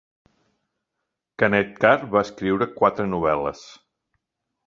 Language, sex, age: Catalan, male, 60-69